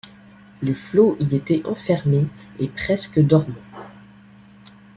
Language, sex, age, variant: French, male, under 19, Français de métropole